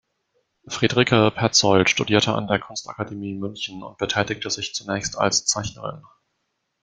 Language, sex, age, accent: German, male, 19-29, Deutschland Deutsch